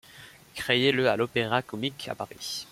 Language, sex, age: French, male, under 19